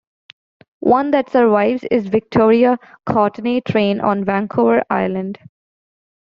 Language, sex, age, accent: English, female, 19-29, United States English